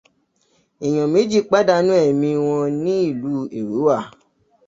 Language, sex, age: Yoruba, male, 19-29